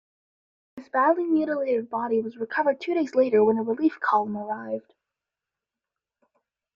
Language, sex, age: English, female, 19-29